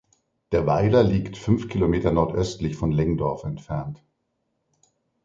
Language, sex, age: German, male, 60-69